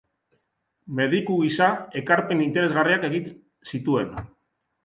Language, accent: Basque, Mendebalekoa (Araba, Bizkaia, Gipuzkoako mendebaleko herri batzuk)